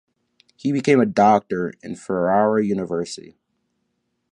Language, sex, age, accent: English, male, under 19, United States English